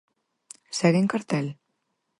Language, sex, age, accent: Galician, female, 19-29, Central (gheada)